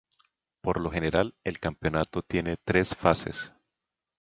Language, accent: Spanish, Andino-Pacífico: Colombia, Perú, Ecuador, oeste de Bolivia y Venezuela andina